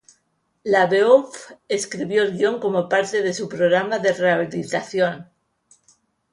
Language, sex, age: Spanish, female, 50-59